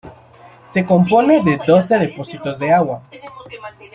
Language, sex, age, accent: Spanish, male, 30-39, América central